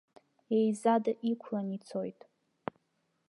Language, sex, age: Abkhazian, female, under 19